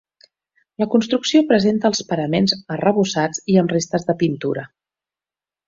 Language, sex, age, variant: Catalan, female, 50-59, Central